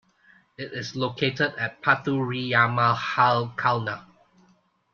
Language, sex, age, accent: English, male, 40-49, Malaysian English